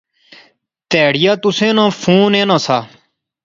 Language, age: Pahari-Potwari, 19-29